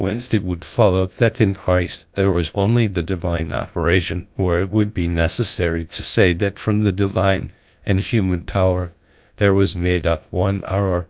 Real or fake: fake